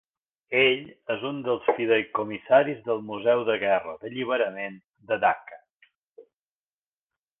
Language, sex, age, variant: Catalan, male, 50-59, Balear